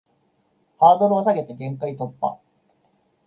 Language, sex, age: Japanese, male, 30-39